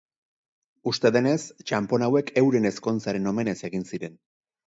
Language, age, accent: Basque, 40-49, Erdialdekoa edo Nafarra (Gipuzkoa, Nafarroa)